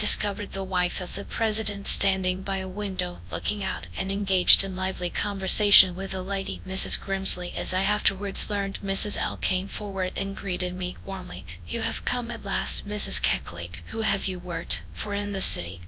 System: TTS, GradTTS